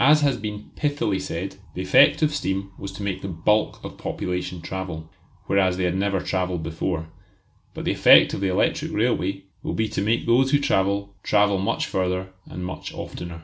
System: none